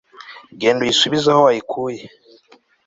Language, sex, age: Kinyarwanda, male, 19-29